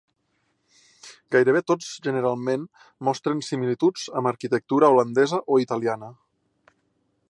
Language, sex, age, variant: Catalan, male, 30-39, Septentrional